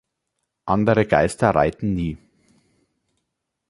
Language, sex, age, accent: German, male, 19-29, Deutschland Deutsch